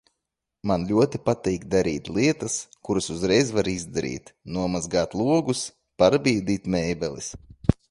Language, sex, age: Latvian, male, 30-39